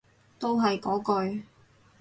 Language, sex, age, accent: Cantonese, female, 30-39, 广州音